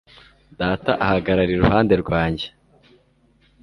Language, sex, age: Kinyarwanda, male, 19-29